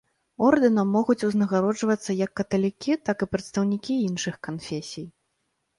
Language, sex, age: Belarusian, female, 30-39